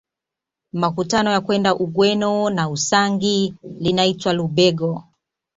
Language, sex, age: Swahili, female, 30-39